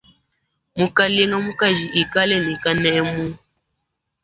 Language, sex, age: Luba-Lulua, female, 19-29